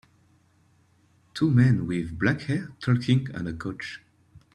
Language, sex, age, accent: English, male, 19-29, England English